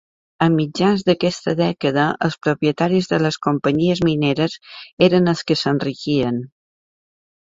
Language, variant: Catalan, Balear